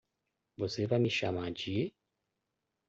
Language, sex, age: Portuguese, male, 30-39